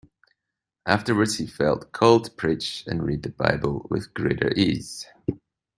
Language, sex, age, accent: English, male, 40-49, Scottish English